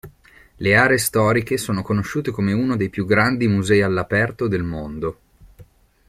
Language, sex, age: Italian, male, 30-39